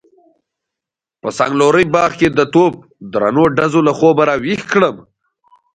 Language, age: Pashto, 19-29